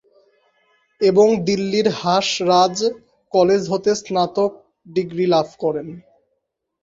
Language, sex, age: Bengali, male, 19-29